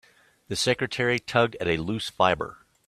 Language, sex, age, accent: English, male, 40-49, United States English